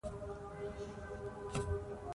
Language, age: Pashto, 19-29